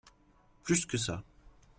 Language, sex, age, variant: French, male, 30-39, Français de métropole